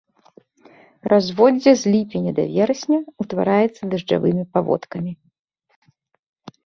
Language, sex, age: Belarusian, female, 30-39